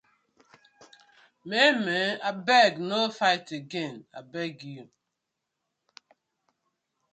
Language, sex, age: Nigerian Pidgin, female, 30-39